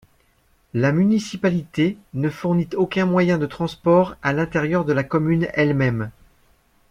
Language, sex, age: French, male, 50-59